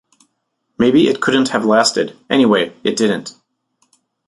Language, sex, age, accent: English, male, 40-49, United States English